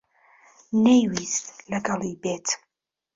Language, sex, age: Central Kurdish, female, 30-39